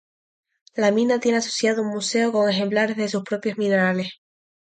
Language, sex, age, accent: Spanish, female, 19-29, España: Islas Canarias